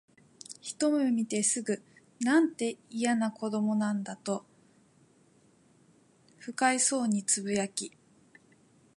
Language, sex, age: Japanese, female, 19-29